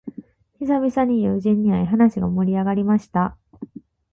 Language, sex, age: Japanese, female, 19-29